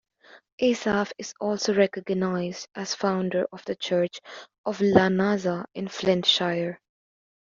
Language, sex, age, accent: English, female, under 19, United States English